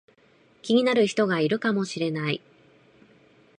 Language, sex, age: Japanese, female, 30-39